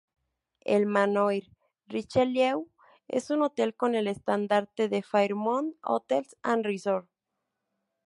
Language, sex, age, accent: Spanish, female, 19-29, México